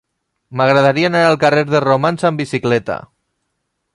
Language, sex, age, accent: Catalan, male, 30-39, valencià